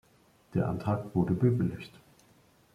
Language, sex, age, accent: German, male, 30-39, Deutschland Deutsch